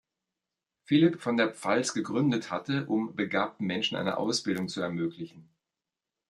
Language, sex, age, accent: German, male, 40-49, Deutschland Deutsch